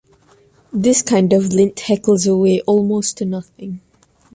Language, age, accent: English, under 19, United States English